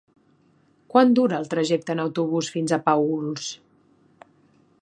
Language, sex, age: Catalan, female, 19-29